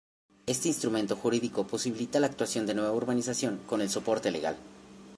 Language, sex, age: Spanish, male, 30-39